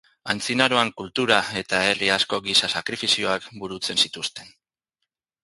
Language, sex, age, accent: Basque, male, 30-39, Mendebalekoa (Araba, Bizkaia, Gipuzkoako mendebaleko herri batzuk)